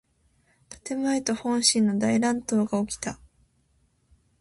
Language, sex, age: Japanese, female, 19-29